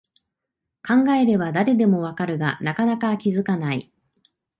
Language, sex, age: Japanese, female, 30-39